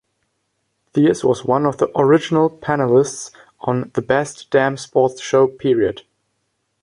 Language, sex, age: English, male, under 19